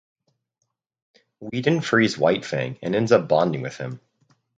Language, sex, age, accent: English, male, under 19, United States English